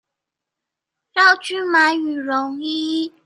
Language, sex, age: Chinese, female, 19-29